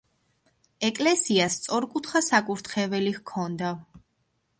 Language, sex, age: Georgian, female, 19-29